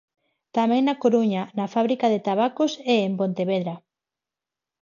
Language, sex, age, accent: Galician, female, 30-39, Neofalante